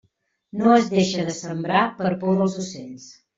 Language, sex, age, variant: Catalan, female, 50-59, Central